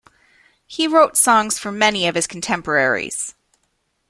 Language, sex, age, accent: English, female, 30-39, United States English